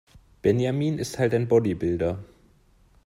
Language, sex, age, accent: German, male, 19-29, Deutschland Deutsch